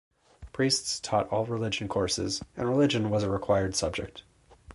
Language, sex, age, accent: English, male, 19-29, United States English